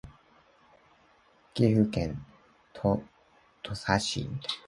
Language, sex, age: Japanese, male, 19-29